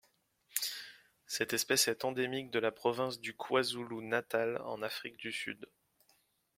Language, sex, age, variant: French, male, 19-29, Français de métropole